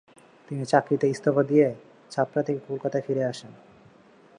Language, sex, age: Bengali, male, 19-29